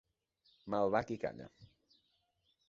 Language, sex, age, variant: Catalan, male, 30-39, Central